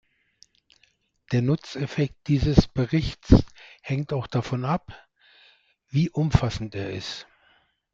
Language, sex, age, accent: German, male, 60-69, Deutschland Deutsch